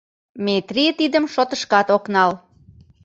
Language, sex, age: Mari, female, 30-39